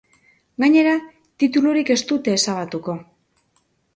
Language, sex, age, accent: Basque, female, 40-49, Mendebalekoa (Araba, Bizkaia, Gipuzkoako mendebaleko herri batzuk)